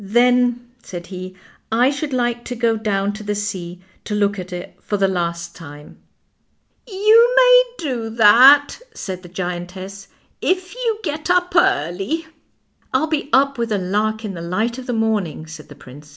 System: none